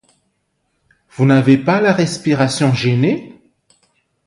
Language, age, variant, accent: French, 40-49, Français d'Afrique subsaharienne et des îles africaines, Français de Madagascar